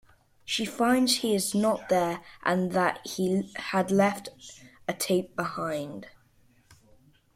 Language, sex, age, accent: English, male, under 19, Welsh English